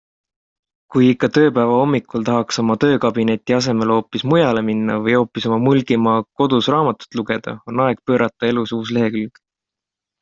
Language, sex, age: Estonian, male, 19-29